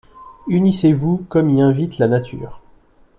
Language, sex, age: French, male, 30-39